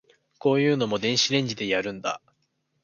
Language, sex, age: Japanese, male, 19-29